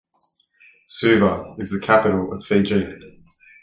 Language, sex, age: English, male, 30-39